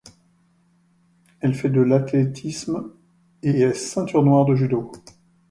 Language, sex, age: French, male, 50-59